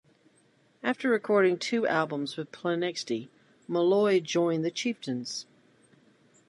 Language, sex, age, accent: English, female, 50-59, United States English